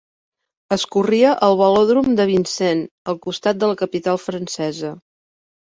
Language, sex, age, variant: Catalan, female, 50-59, Central